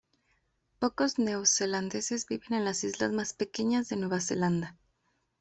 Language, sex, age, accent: Spanish, female, 19-29, México